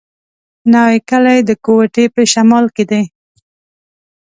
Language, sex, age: Pashto, female, 19-29